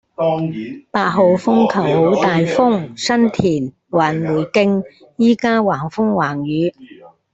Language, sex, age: Cantonese, female, 70-79